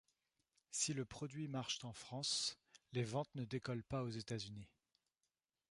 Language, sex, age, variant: French, male, 30-39, Français de métropole